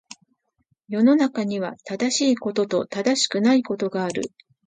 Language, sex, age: Japanese, female, 50-59